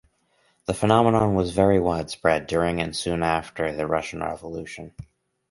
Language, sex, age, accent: English, male, 19-29, United States English